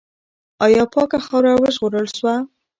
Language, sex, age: Pashto, female, 40-49